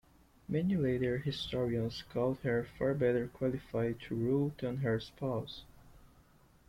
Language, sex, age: English, male, 19-29